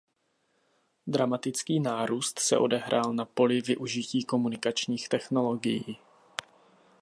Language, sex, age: Czech, male, 30-39